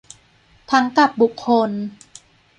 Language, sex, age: Thai, female, 30-39